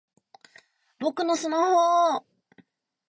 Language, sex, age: Japanese, female, 19-29